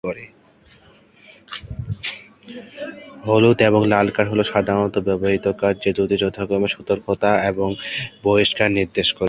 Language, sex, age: Bengali, male, under 19